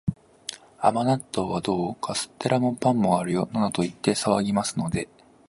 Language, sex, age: Japanese, male, 19-29